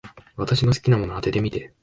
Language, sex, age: Japanese, male, under 19